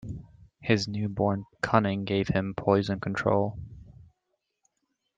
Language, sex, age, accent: English, male, 19-29, England English